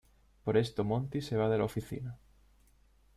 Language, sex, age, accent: Spanish, male, 19-29, España: Sur peninsular (Andalucia, Extremadura, Murcia)